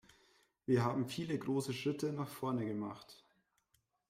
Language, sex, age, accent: German, male, 30-39, Deutschland Deutsch